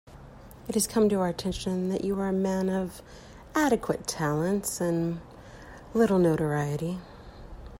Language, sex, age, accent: English, female, 30-39, United States English